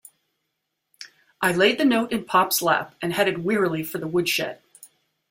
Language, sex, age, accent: English, female, 50-59, United States English